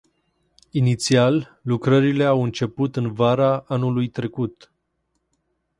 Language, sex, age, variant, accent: Romanian, male, 19-29, Romanian-Romania, Muntenesc